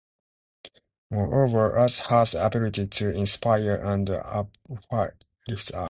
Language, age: English, 19-29